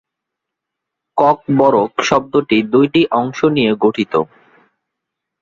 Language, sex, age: Bengali, male, 19-29